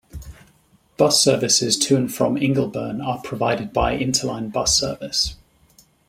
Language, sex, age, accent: English, male, 30-39, England English